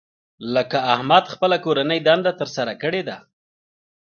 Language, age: Pashto, 30-39